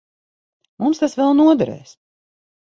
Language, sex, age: Latvian, female, 50-59